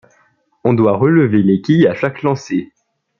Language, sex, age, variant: French, male, under 19, Français de métropole